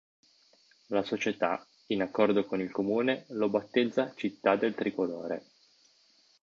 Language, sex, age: Italian, male, 30-39